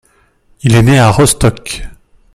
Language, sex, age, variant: French, male, 30-39, Français de métropole